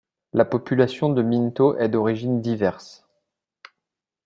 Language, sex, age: French, male, 30-39